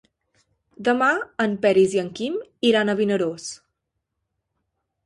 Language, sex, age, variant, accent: Catalan, female, 19-29, Central, septentrional